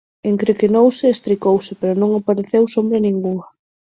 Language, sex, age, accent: Galician, female, 19-29, Atlántico (seseo e gheada); Normativo (estándar)